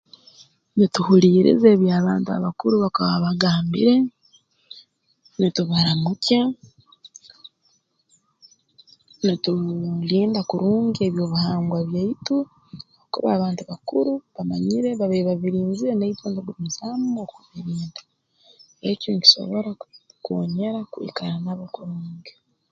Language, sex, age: Tooro, female, 30-39